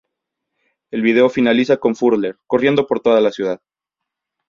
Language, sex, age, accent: Spanish, male, 19-29, México